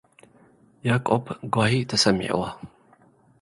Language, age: Tigrinya, 40-49